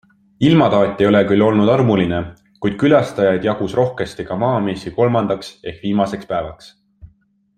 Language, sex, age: Estonian, male, 19-29